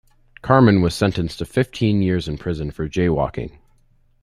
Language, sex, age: English, male, 19-29